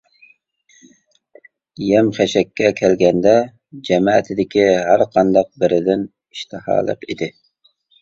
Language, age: Uyghur, 30-39